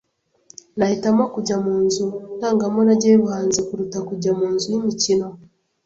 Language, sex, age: Kinyarwanda, female, 19-29